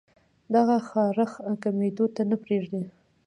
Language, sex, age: Pashto, female, 19-29